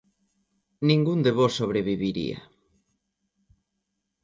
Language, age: Galician, 19-29